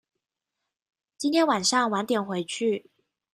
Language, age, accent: Chinese, 19-29, 出生地：臺北市